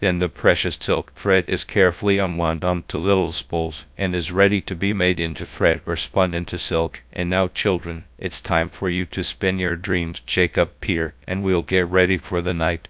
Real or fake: fake